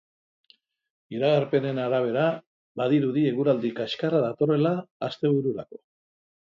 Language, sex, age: Basque, male, 60-69